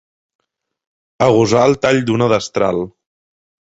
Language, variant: Catalan, Central